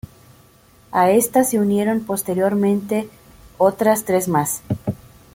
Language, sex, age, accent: Spanish, female, 30-39, México